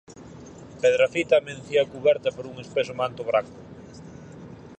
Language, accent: Galician, Central (gheada)